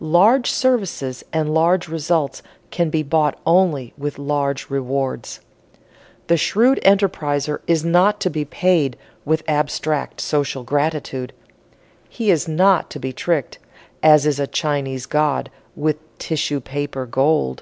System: none